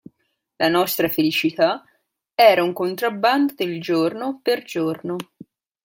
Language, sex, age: Italian, female, 19-29